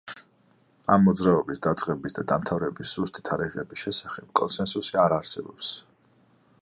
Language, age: Georgian, 40-49